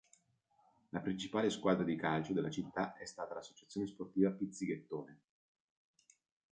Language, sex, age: Italian, male, 40-49